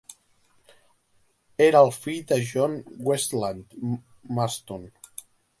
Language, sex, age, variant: Catalan, male, under 19, Central